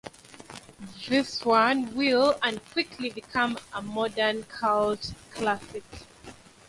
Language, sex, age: English, female, 19-29